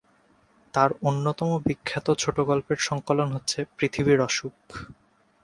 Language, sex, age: Bengali, male, 19-29